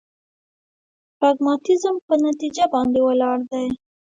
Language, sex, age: Pashto, female, 19-29